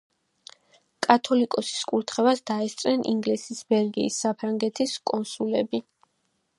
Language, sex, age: Georgian, female, 19-29